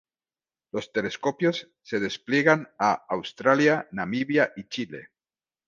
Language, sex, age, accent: Spanish, male, 50-59, España: Sur peninsular (Andalucia, Extremadura, Murcia)